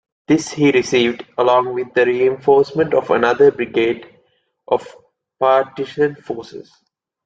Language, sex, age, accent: English, male, 19-29, United States English